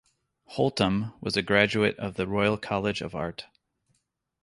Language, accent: English, United States English